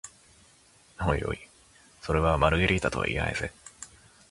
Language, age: Japanese, 19-29